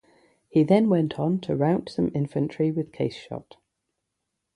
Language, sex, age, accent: English, female, 30-39, England English; yorkshire